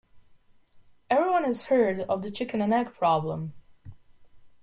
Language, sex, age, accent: English, female, 30-39, United States English